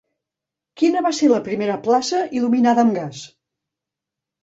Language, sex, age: Catalan, female, 50-59